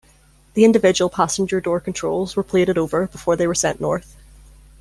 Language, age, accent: English, 19-29, Irish English